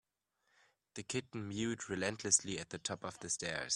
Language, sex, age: English, male, under 19